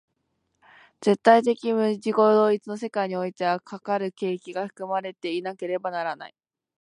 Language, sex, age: Japanese, female, 19-29